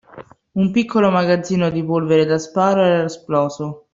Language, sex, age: Italian, female, 19-29